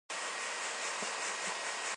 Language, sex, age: Min Nan Chinese, female, 19-29